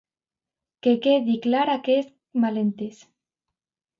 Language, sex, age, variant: Catalan, female, under 19, Alacantí